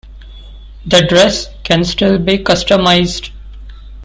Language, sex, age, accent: English, male, 19-29, India and South Asia (India, Pakistan, Sri Lanka)